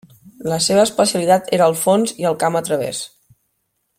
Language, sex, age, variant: Catalan, female, 19-29, Central